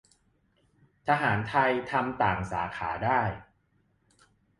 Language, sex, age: Thai, male, 30-39